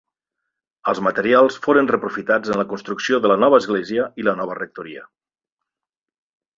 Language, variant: Catalan, Central